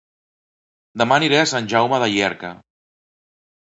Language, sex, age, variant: Catalan, male, 40-49, Central